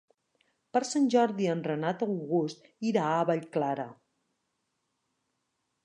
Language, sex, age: Catalan, female, 50-59